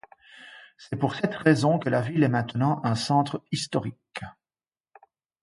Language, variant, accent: French, Français d'Europe, Français de Belgique